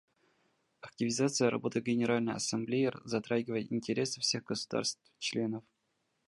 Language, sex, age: Russian, male, under 19